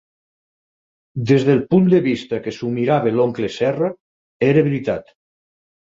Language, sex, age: Catalan, male, 50-59